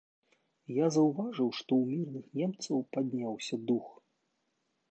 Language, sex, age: Belarusian, male, 40-49